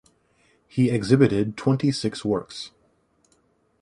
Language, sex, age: English, male, 19-29